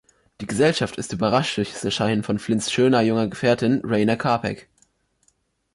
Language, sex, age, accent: German, male, under 19, Deutschland Deutsch